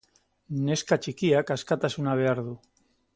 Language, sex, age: Basque, male, 60-69